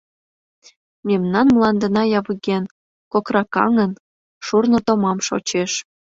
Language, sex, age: Mari, female, 19-29